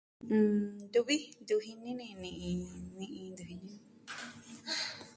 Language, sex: Southwestern Tlaxiaco Mixtec, female